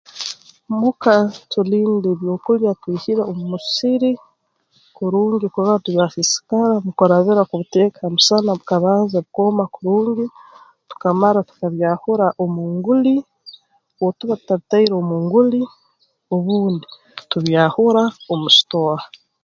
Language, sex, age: Tooro, female, 19-29